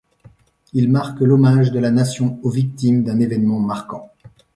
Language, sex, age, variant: French, male, 50-59, Français de métropole